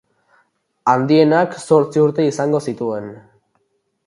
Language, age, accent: Basque, 19-29, Erdialdekoa edo Nafarra (Gipuzkoa, Nafarroa)